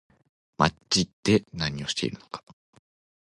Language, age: Japanese, 19-29